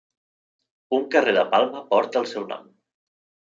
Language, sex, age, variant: Catalan, male, 19-29, Central